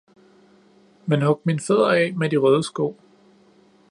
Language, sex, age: Danish, male, 30-39